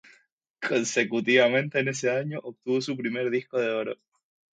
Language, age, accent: Spanish, 19-29, España: Islas Canarias